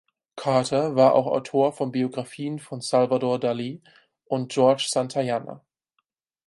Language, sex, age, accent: German, male, 19-29, Deutschland Deutsch